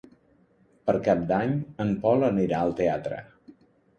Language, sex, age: Catalan, male, 50-59